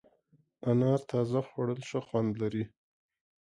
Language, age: Pashto, 40-49